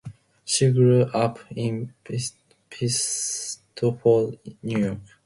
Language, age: English, 19-29